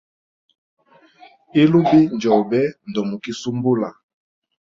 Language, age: Hemba, 40-49